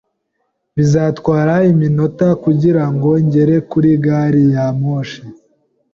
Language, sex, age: Kinyarwanda, male, 19-29